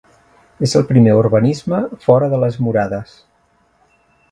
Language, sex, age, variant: Catalan, male, 40-49, Central